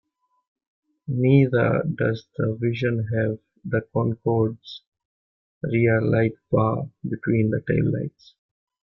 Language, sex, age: English, male, 19-29